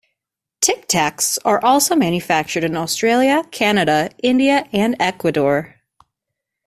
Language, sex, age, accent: English, female, 19-29, United States English